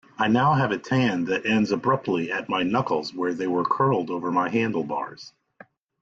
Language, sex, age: English, male, 60-69